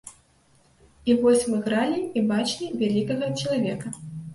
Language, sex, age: Belarusian, female, 19-29